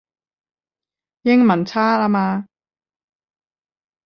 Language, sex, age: Cantonese, female, 30-39